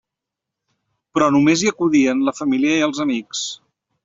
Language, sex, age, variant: Catalan, male, 50-59, Central